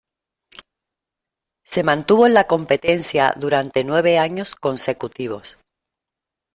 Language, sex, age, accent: Spanish, female, 50-59, España: Sur peninsular (Andalucia, Extremadura, Murcia)